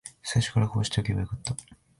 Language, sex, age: Japanese, male, 19-29